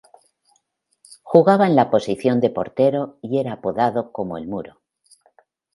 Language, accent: Spanish, España: Centro-Sur peninsular (Madrid, Toledo, Castilla-La Mancha)